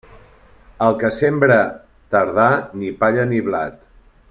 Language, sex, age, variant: Catalan, male, 40-49, Central